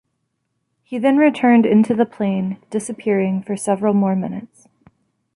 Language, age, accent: English, 30-39, United States English